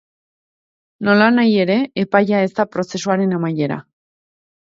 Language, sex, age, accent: Basque, female, 19-29, Erdialdekoa edo Nafarra (Gipuzkoa, Nafarroa)